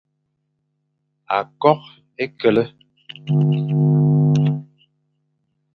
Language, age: Fang, 40-49